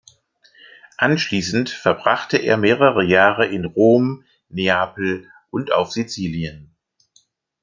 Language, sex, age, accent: German, male, 50-59, Deutschland Deutsch